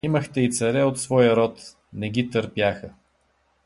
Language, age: Bulgarian, 60-69